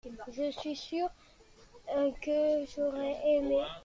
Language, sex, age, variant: French, male, 40-49, Français de métropole